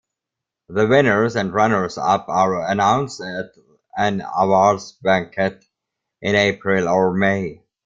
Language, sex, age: English, male, 30-39